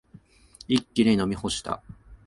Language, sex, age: Japanese, male, 19-29